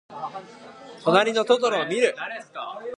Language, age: Japanese, 19-29